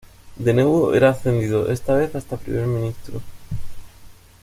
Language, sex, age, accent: Spanish, male, 40-49, España: Sur peninsular (Andalucia, Extremadura, Murcia)